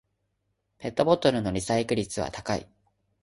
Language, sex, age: Japanese, male, 19-29